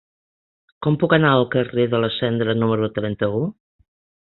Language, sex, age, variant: Catalan, female, 60-69, Central